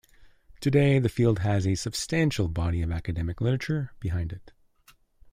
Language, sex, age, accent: English, male, 30-39, Canadian English